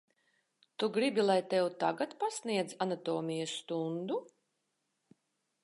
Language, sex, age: Latvian, female, 40-49